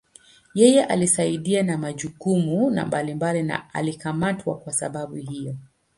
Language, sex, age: Swahili, female, 30-39